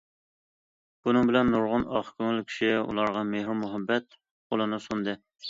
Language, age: Uyghur, 30-39